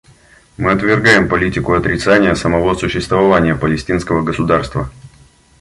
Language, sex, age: Russian, male, 30-39